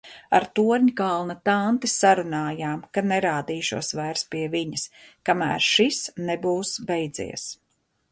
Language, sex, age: Latvian, female, 50-59